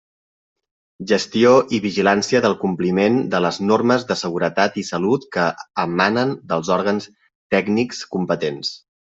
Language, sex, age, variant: Catalan, male, 30-39, Central